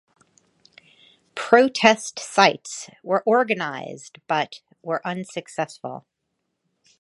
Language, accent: English, United States English